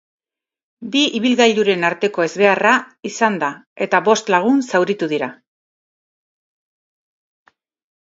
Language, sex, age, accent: Basque, female, 50-59, Mendebalekoa (Araba, Bizkaia, Gipuzkoako mendebaleko herri batzuk)